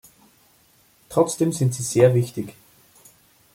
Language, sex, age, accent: German, male, 30-39, Österreichisches Deutsch